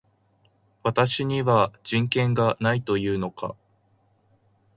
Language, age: Japanese, 19-29